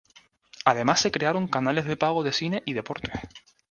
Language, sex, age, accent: Spanish, male, 19-29, España: Islas Canarias